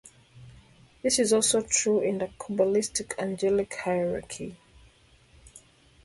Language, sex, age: English, female, 30-39